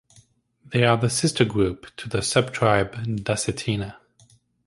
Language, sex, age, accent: English, male, 19-29, Canadian English